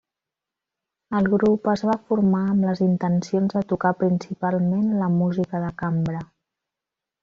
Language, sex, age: Catalan, female, 40-49